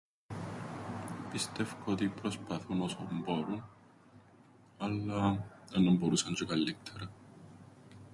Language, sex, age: Greek, male, 19-29